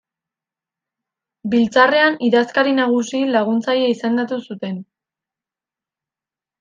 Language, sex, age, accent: Basque, female, under 19, Erdialdekoa edo Nafarra (Gipuzkoa, Nafarroa)